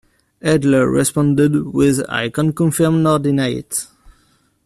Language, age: English, 19-29